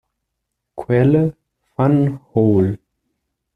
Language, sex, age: German, male, 19-29